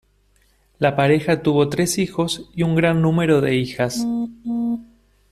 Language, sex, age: Spanish, male, 30-39